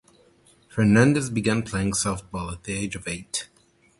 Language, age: English, 40-49